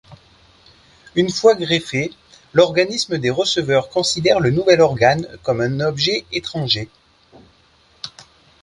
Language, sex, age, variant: French, male, 40-49, Français de métropole